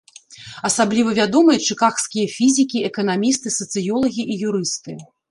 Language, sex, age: Belarusian, female, 40-49